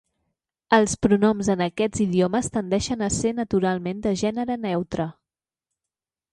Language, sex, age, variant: Catalan, female, 30-39, Central